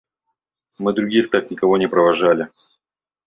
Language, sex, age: Russian, male, 19-29